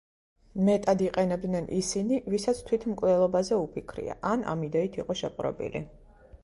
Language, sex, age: Georgian, female, 30-39